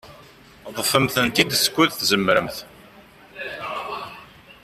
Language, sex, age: Kabyle, male, 30-39